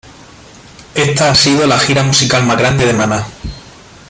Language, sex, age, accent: Spanish, male, 30-39, España: Sur peninsular (Andalucia, Extremadura, Murcia)